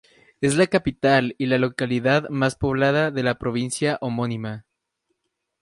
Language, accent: Spanish, México